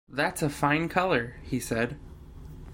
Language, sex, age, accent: English, male, 19-29, United States English